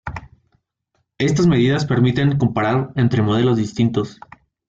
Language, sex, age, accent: Spanish, male, under 19, México